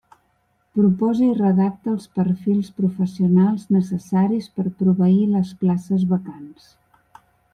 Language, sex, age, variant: Catalan, female, 50-59, Central